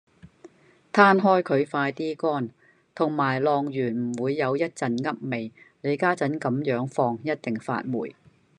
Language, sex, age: Cantonese, female, 60-69